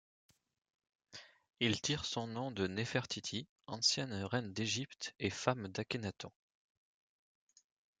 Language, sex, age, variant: French, male, 40-49, Français de métropole